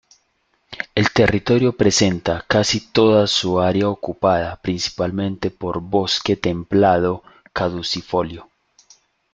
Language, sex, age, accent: Spanish, male, 30-39, Andino-Pacífico: Colombia, Perú, Ecuador, oeste de Bolivia y Venezuela andina